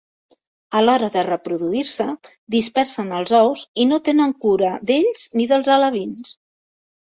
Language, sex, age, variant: Catalan, female, 50-59, Central